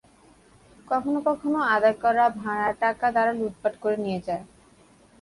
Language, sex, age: Bengali, female, 19-29